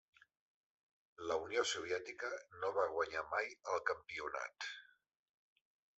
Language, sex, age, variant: Catalan, male, 60-69, Central